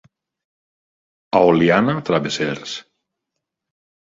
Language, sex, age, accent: Catalan, male, 40-49, valencià